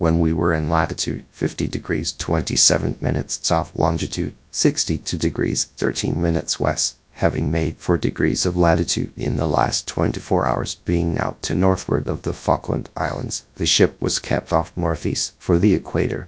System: TTS, GradTTS